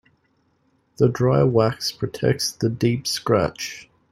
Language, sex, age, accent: English, male, 19-29, Australian English